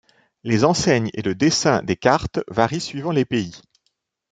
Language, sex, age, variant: French, male, 50-59, Français de métropole